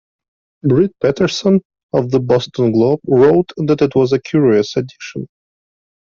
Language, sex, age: English, male, 30-39